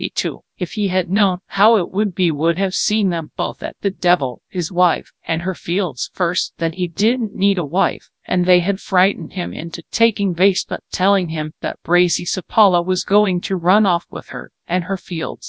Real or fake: fake